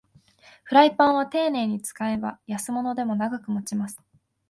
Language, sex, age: Japanese, female, 19-29